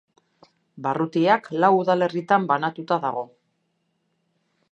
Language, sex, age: Basque, female, 50-59